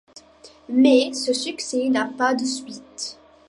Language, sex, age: French, female, 19-29